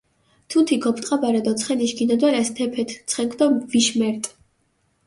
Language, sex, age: Mingrelian, female, 19-29